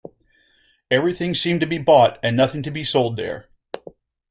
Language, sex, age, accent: English, male, 40-49, United States English